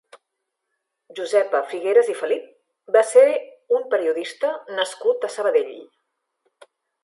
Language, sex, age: Catalan, female, 40-49